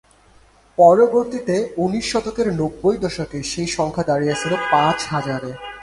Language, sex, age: Bengali, male, 19-29